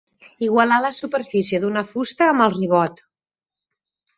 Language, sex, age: Catalan, female, 40-49